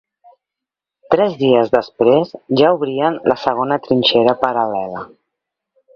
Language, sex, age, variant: Catalan, female, 50-59, Central